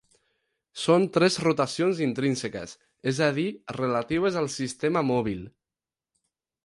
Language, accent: Catalan, aprenent (recent, des del castellà)